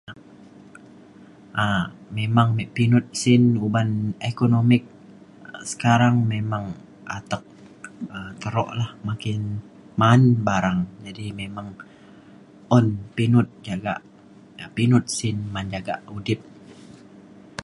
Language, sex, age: Mainstream Kenyah, male, 19-29